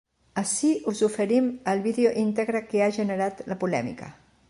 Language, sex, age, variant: Catalan, female, 60-69, Central